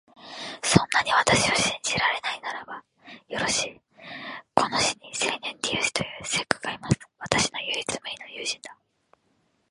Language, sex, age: Japanese, female, 19-29